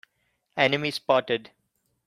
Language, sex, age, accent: English, male, 19-29, India and South Asia (India, Pakistan, Sri Lanka)